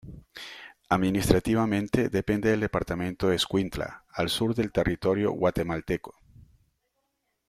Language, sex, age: Spanish, male, 40-49